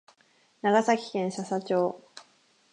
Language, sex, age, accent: Japanese, female, 19-29, 関東